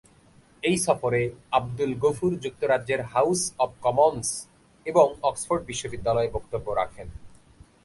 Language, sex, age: Bengali, male, 19-29